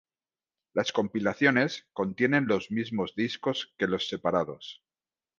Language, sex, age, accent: Spanish, male, 50-59, España: Sur peninsular (Andalucia, Extremadura, Murcia)